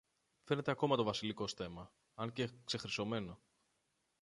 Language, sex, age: Greek, male, 30-39